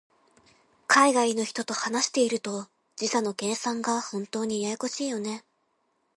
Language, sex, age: Japanese, female, 19-29